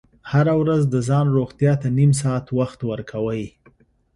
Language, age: Pashto, 30-39